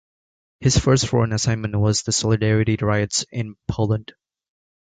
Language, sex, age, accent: English, male, 19-29, United States English